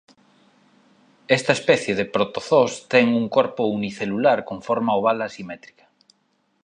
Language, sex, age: Galician, male, 40-49